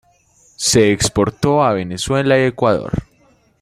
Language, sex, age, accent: Spanish, male, 19-29, Caribe: Cuba, Venezuela, Puerto Rico, República Dominicana, Panamá, Colombia caribeña, México caribeño, Costa del golfo de México